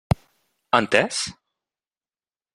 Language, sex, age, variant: Catalan, male, 40-49, Central